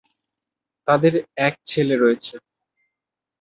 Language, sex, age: Bengali, male, 19-29